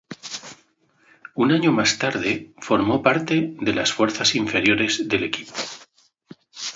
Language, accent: Spanish, España: Centro-Sur peninsular (Madrid, Toledo, Castilla-La Mancha)